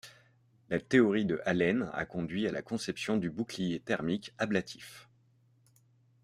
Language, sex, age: French, male, 30-39